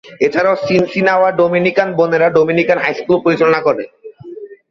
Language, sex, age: Bengali, male, 19-29